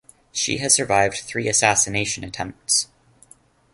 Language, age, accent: English, 19-29, Canadian English